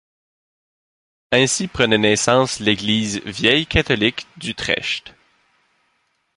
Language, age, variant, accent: French, 19-29, Français d'Amérique du Nord, Français du Canada